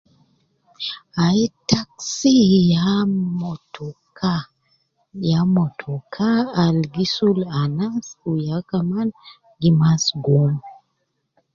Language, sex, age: Nubi, female, 50-59